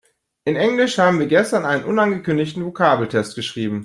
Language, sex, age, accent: German, male, 30-39, Deutschland Deutsch